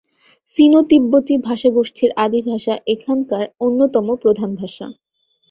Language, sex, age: Bengali, female, 19-29